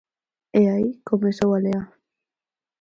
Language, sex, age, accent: Galician, female, under 19, Atlántico (seseo e gheada)